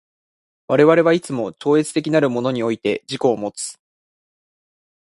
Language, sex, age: Japanese, male, 19-29